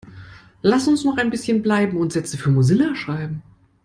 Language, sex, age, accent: German, male, 19-29, Deutschland Deutsch